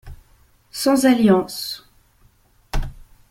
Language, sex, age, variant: French, female, 19-29, Français de métropole